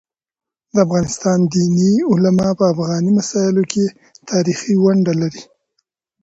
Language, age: Pashto, 19-29